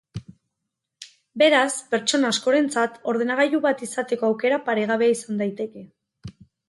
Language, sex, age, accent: Basque, female, 30-39, Erdialdekoa edo Nafarra (Gipuzkoa, Nafarroa)